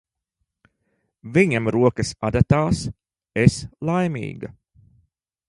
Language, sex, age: Latvian, male, 40-49